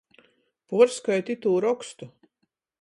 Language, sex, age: Latgalian, female, 40-49